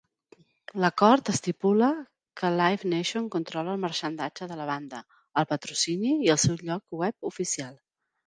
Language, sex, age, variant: Catalan, female, 40-49, Central